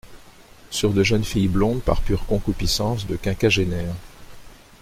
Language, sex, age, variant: French, male, 60-69, Français de métropole